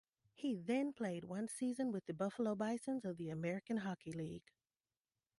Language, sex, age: English, female, 30-39